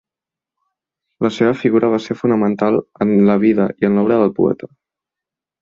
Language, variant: Catalan, Central